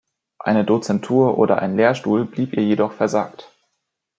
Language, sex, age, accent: German, male, under 19, Deutschland Deutsch